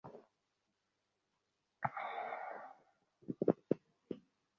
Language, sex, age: Bengali, male, 19-29